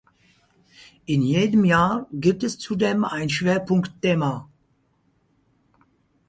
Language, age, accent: German, 50-59, Deutschland Deutsch